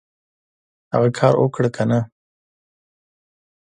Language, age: Pashto, 30-39